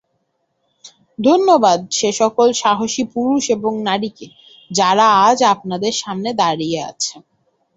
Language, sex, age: Bengali, female, 19-29